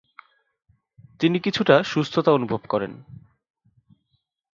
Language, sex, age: Bengali, male, 19-29